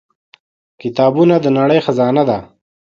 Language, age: Pashto, 19-29